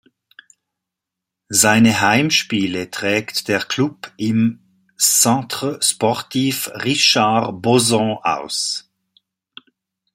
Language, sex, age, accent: German, male, 60-69, Schweizerdeutsch